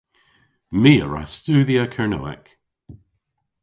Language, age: Cornish, 50-59